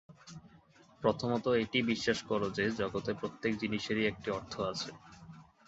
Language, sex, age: Bengali, male, 19-29